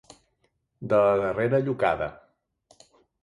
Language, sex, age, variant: Catalan, male, 30-39, Central